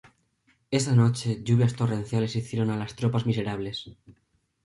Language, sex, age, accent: Spanish, male, 19-29, España: Centro-Sur peninsular (Madrid, Toledo, Castilla-La Mancha)